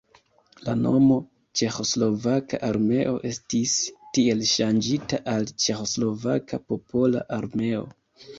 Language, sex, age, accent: Esperanto, male, 19-29, Internacia